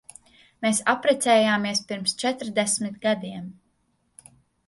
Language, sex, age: Latvian, female, 19-29